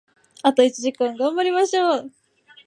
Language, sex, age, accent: Japanese, female, 19-29, 東京